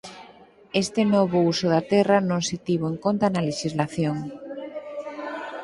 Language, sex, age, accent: Galician, female, 50-59, Normativo (estándar)